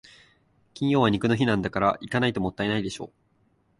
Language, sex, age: Japanese, male, 19-29